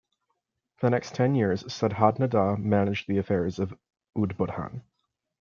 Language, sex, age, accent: English, male, under 19, United States English